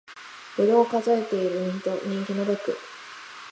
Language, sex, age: Japanese, female, 19-29